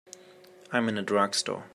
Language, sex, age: English, male, 19-29